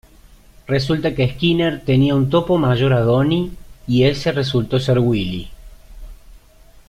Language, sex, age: Spanish, male, 30-39